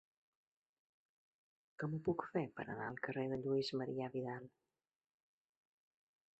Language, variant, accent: Catalan, Balear, mallorquí